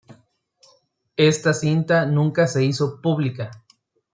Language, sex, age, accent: Spanish, male, 30-39, México